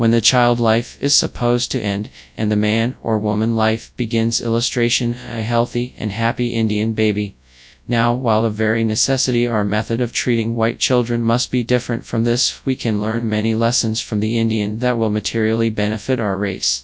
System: TTS, FastPitch